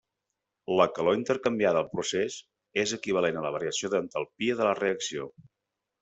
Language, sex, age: Catalan, male, 40-49